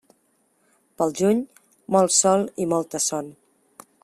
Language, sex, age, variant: Catalan, female, 40-49, Central